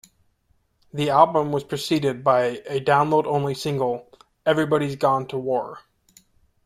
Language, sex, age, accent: English, male, 30-39, United States English